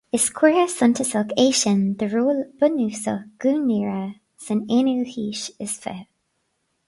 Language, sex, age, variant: Irish, female, 19-29, Gaeilge na Mumhan